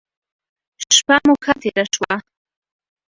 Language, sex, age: Pashto, female, 19-29